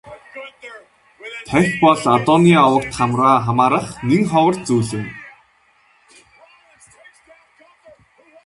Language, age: Mongolian, 19-29